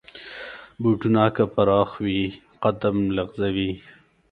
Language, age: Pashto, 19-29